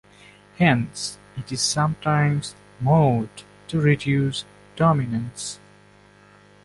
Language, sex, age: English, male, 19-29